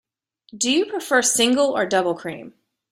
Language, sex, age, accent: English, female, 50-59, United States English